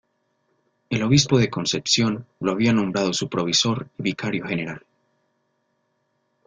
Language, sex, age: Spanish, male, 30-39